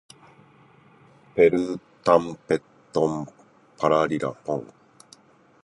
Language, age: Japanese, 50-59